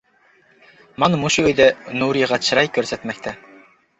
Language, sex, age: Uyghur, male, 40-49